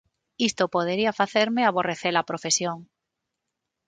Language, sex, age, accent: Galician, female, 40-49, Normativo (estándar); Neofalante